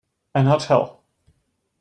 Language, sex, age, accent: English, male, 19-29, United States English